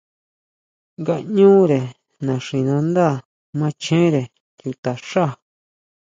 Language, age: Huautla Mazatec, 30-39